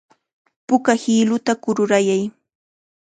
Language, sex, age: Chiquián Ancash Quechua, female, 19-29